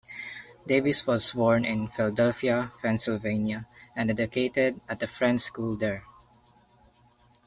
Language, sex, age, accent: English, male, under 19, Filipino